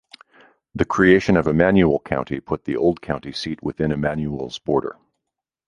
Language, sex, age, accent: English, male, 50-59, United States English